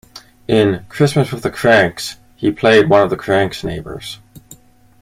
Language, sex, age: English, male, 19-29